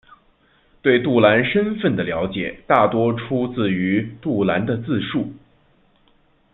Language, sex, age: Chinese, male, 19-29